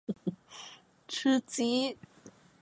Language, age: Chinese, 19-29